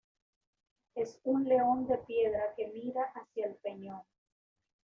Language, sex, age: Spanish, female, 30-39